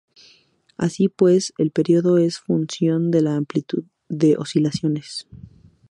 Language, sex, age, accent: Spanish, female, 19-29, México